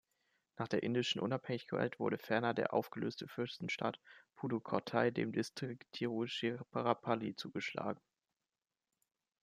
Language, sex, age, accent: German, male, 19-29, Deutschland Deutsch